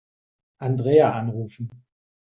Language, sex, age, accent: German, male, 40-49, Deutschland Deutsch